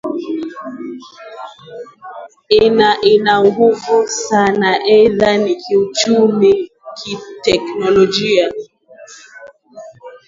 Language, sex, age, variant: Swahili, female, 19-29, Kiswahili cha Bara ya Kenya